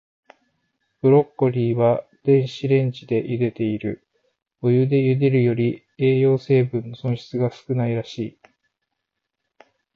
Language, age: Japanese, 40-49